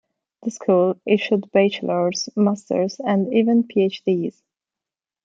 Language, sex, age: English, female, 30-39